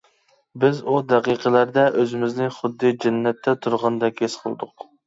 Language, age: Uyghur, 19-29